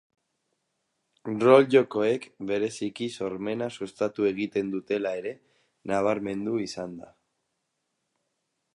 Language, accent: Basque, Mendebalekoa (Araba, Bizkaia, Gipuzkoako mendebaleko herri batzuk)